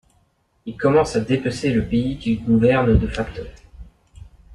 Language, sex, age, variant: French, male, 30-39, Français de métropole